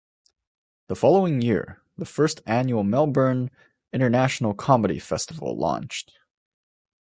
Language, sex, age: English, male, 19-29